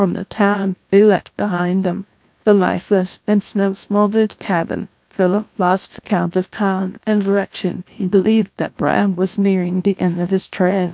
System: TTS, GlowTTS